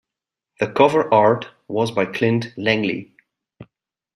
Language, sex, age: English, male, 30-39